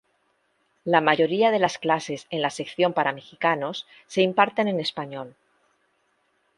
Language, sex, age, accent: Spanish, female, 50-59, España: Centro-Sur peninsular (Madrid, Toledo, Castilla-La Mancha)